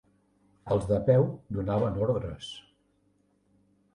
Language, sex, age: Catalan, male, 60-69